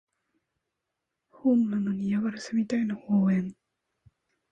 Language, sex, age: Japanese, female, under 19